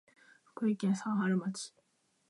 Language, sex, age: Japanese, female, under 19